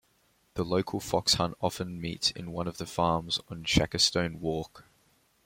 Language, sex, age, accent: English, male, 19-29, Australian English